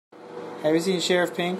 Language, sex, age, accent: English, male, 30-39, United States English